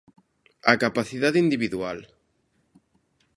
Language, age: Galician, 19-29